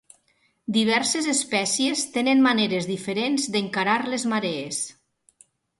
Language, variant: Catalan, Nord-Occidental